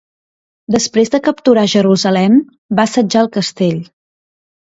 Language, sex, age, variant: Catalan, female, 19-29, Central